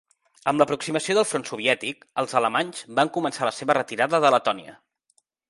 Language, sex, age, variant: Catalan, male, 30-39, Central